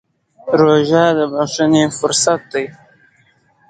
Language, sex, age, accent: Pashto, male, 19-29, معیاري پښتو